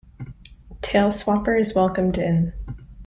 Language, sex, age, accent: English, female, 19-29, United States English